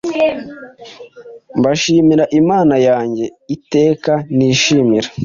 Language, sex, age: Kinyarwanda, male, 19-29